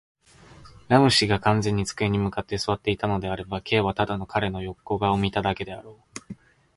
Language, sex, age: Japanese, male, 19-29